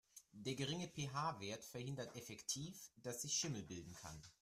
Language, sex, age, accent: German, male, under 19, Deutschland Deutsch